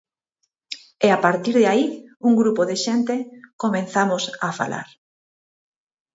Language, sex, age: Galician, female, 40-49